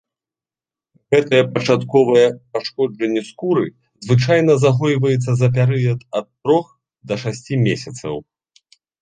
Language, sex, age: Belarusian, male, 30-39